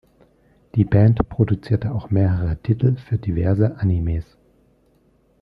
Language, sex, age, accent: German, male, 30-39, Deutschland Deutsch